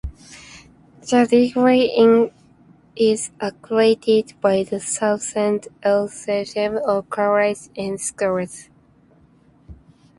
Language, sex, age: English, female, under 19